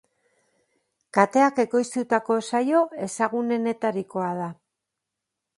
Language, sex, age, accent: Basque, female, 50-59, Mendebalekoa (Araba, Bizkaia, Gipuzkoako mendebaleko herri batzuk)